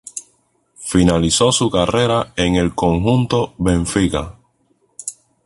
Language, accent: Spanish, Caribe: Cuba, Venezuela, Puerto Rico, República Dominicana, Panamá, Colombia caribeña, México caribeño, Costa del golfo de México